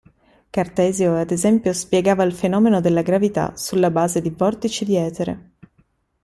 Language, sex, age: Italian, female, 30-39